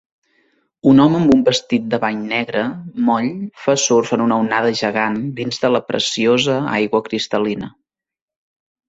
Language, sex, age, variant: Catalan, male, 19-29, Central